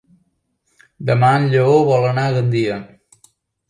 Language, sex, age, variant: Catalan, male, 40-49, Central